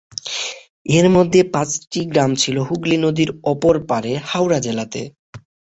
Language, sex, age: Bengali, male, 19-29